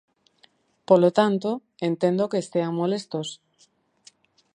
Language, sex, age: Galician, female, 40-49